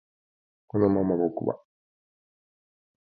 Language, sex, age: Japanese, male, 50-59